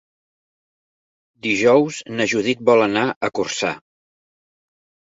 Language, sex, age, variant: Catalan, male, 40-49, Central